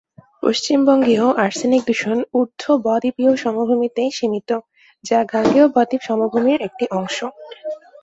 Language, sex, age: Bengali, female, 19-29